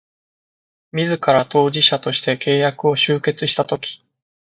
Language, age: Japanese, 19-29